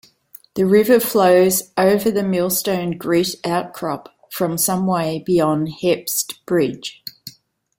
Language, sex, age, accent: English, female, 50-59, Australian English